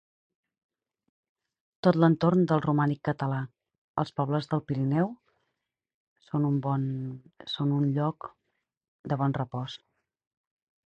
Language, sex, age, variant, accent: Catalan, female, 40-49, Central, Camp de Tarragona